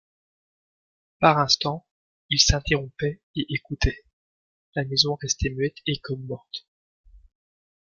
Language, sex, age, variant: French, male, 30-39, Français de métropole